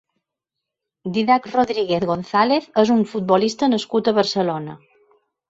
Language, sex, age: Catalan, female, 50-59